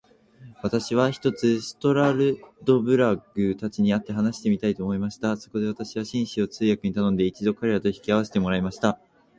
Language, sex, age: Japanese, male, 19-29